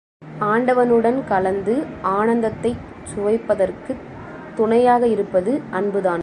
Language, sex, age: Tamil, female, 19-29